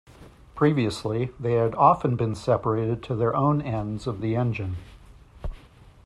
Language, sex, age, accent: English, male, 50-59, United States English